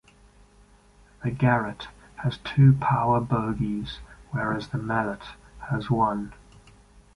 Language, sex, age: English, male, 30-39